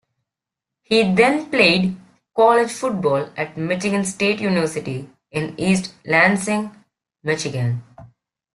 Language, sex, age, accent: English, male, under 19, England English